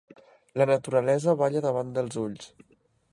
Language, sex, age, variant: Catalan, male, 19-29, Central